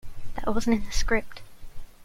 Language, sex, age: English, female, 19-29